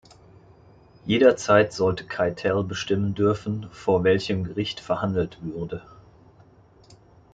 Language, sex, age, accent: German, male, 40-49, Deutschland Deutsch